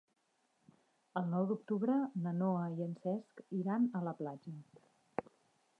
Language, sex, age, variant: Catalan, female, 40-49, Central